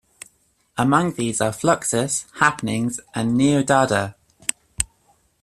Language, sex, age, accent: English, female, 19-29, England English